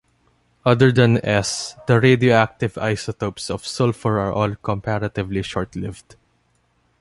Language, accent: English, Filipino